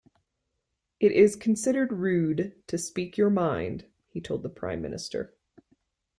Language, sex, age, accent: English, female, 30-39, United States English